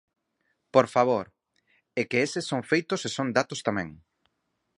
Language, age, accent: Galician, 30-39, Normativo (estándar)